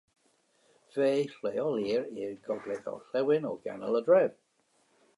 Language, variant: Welsh, North-Eastern Welsh